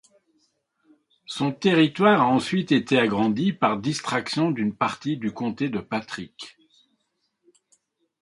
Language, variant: French, Français de métropole